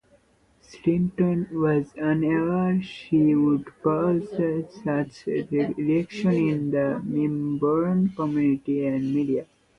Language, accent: English, United States English